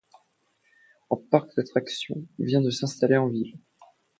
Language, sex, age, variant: French, male, 40-49, Français de métropole